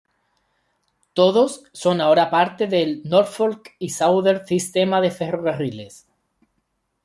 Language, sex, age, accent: Spanish, male, 30-39, España: Sur peninsular (Andalucia, Extremadura, Murcia)